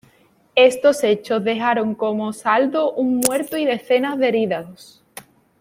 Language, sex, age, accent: Spanish, female, 19-29, España: Sur peninsular (Andalucia, Extremadura, Murcia)